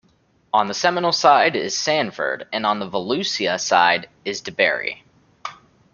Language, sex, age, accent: English, male, 19-29, United States English